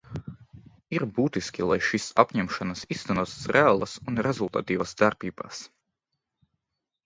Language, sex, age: Latvian, male, 19-29